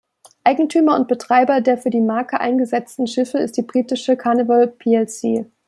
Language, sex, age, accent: German, female, 19-29, Deutschland Deutsch